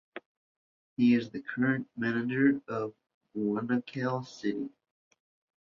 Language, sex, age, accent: English, male, 30-39, United States English